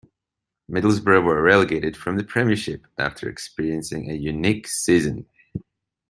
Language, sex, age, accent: English, male, 40-49, Scottish English